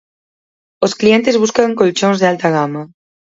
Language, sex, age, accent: Galician, female, 19-29, Oriental (común en zona oriental); Normativo (estándar)